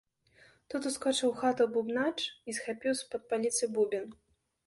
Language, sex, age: Belarusian, female, 19-29